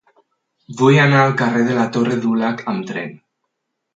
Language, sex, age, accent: Catalan, male, 19-29, valencià